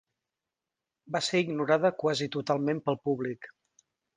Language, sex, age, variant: Catalan, male, 50-59, Central